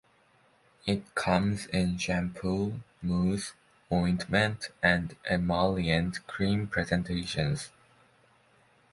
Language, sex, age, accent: English, male, under 19, United States English